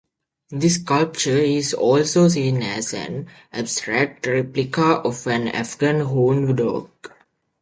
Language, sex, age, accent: English, male, 19-29, United States English